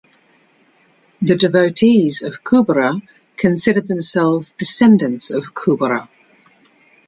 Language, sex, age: English, female, 50-59